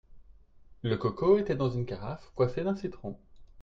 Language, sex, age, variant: French, male, 30-39, Français de métropole